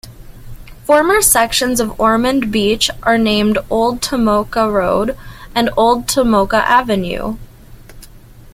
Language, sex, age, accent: English, female, under 19, Canadian English